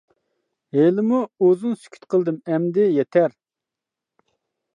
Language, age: Uyghur, 40-49